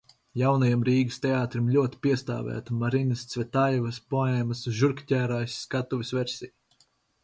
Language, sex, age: Latvian, male, 19-29